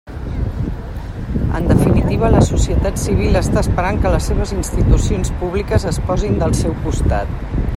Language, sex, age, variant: Catalan, female, 50-59, Central